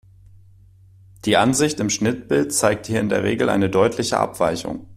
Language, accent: German, Deutschland Deutsch